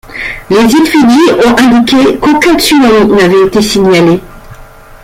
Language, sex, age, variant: French, female, 50-59, Français de métropole